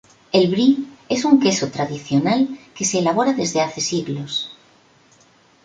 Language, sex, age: Spanish, female, 50-59